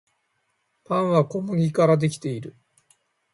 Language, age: Japanese, 50-59